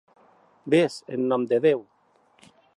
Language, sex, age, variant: Catalan, male, 60-69, Central